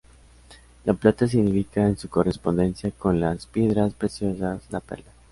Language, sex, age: Spanish, male, 19-29